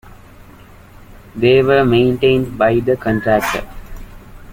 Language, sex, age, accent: English, male, under 19, England English